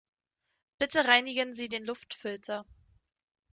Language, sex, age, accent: German, female, 19-29, Deutschland Deutsch